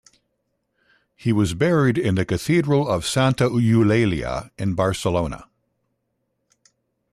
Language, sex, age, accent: English, male, 60-69, United States English